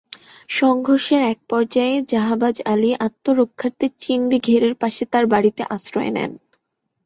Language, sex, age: Bengali, female, 19-29